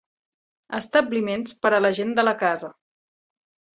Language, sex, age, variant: Catalan, female, 30-39, Central